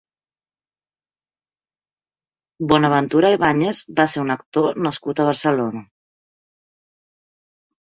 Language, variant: Catalan, Central